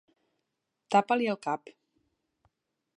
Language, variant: Catalan, Central